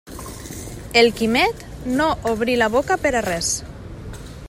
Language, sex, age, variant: Catalan, female, 30-39, Central